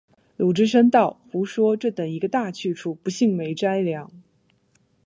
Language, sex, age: Chinese, female, 19-29